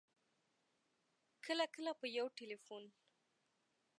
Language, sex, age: Pashto, female, 19-29